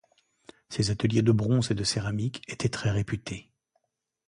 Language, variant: French, Français de métropole